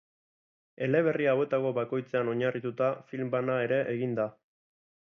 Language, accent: Basque, Erdialdekoa edo Nafarra (Gipuzkoa, Nafarroa)